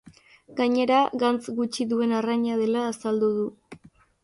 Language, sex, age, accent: Basque, female, 19-29, Mendebalekoa (Araba, Bizkaia, Gipuzkoako mendebaleko herri batzuk)